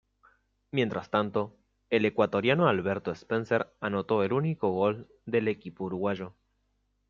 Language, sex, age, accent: Spanish, male, 19-29, Rioplatense: Argentina, Uruguay, este de Bolivia, Paraguay